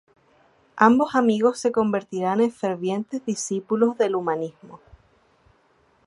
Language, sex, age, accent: Spanish, female, 19-29, Chileno: Chile, Cuyo